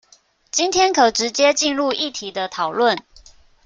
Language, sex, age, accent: Chinese, female, 19-29, 出生地：新北市